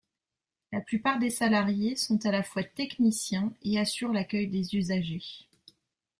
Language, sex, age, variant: French, female, 40-49, Français de métropole